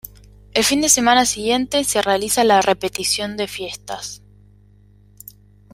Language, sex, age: Spanish, female, 19-29